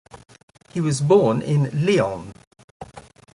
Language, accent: English, England English